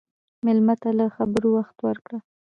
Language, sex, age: Pashto, female, 19-29